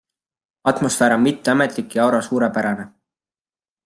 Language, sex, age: Estonian, male, 19-29